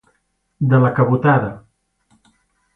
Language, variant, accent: Catalan, Central, central